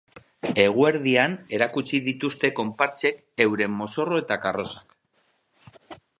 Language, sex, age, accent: Basque, male, 40-49, Mendebalekoa (Araba, Bizkaia, Gipuzkoako mendebaleko herri batzuk)